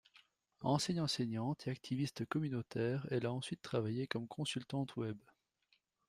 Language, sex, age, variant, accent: French, male, 30-39, Français d'Europe, Français de Belgique